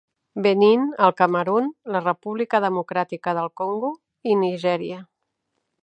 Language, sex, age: Catalan, female, 50-59